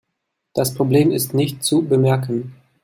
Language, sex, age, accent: German, male, 30-39, Deutschland Deutsch